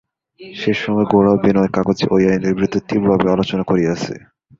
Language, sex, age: Bengali, male, 19-29